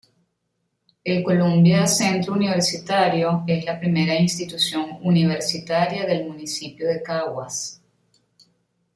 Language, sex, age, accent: Spanish, female, 40-49, Caribe: Cuba, Venezuela, Puerto Rico, República Dominicana, Panamá, Colombia caribeña, México caribeño, Costa del golfo de México